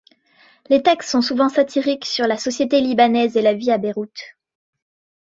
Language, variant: French, Français de métropole